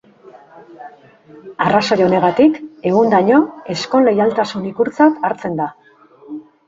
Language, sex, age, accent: Basque, female, 40-49, Mendebalekoa (Araba, Bizkaia, Gipuzkoako mendebaleko herri batzuk)